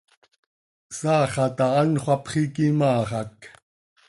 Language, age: Seri, 40-49